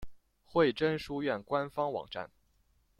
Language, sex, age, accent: Chinese, male, under 19, 出生地：湖北省